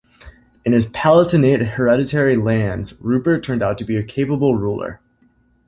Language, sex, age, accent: English, male, 19-29, United States English